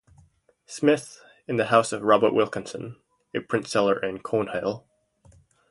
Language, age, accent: English, 19-29, United States English